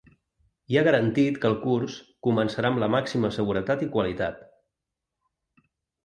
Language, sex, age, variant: Catalan, male, 40-49, Central